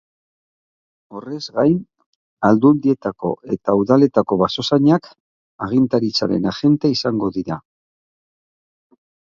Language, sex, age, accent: Basque, male, 60-69, Mendebalekoa (Araba, Bizkaia, Gipuzkoako mendebaleko herri batzuk)